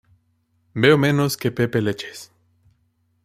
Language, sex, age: Spanish, male, 19-29